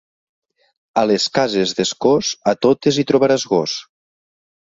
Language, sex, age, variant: Catalan, male, 30-39, Nord-Occidental